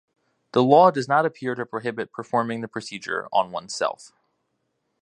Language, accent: English, United States English